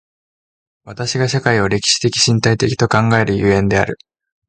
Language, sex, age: Japanese, male, 19-29